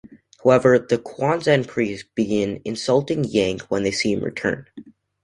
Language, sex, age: English, male, under 19